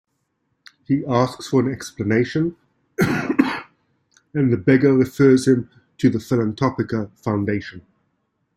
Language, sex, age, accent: English, male, 40-49, Southern African (South Africa, Zimbabwe, Namibia)